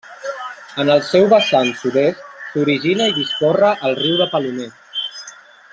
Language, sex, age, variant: Catalan, male, 19-29, Central